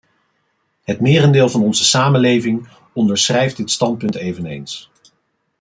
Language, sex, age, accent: Dutch, male, 40-49, Nederlands Nederlands